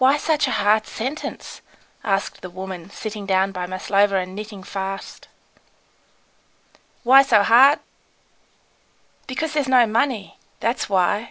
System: none